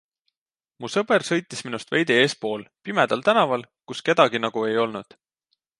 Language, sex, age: Estonian, male, 19-29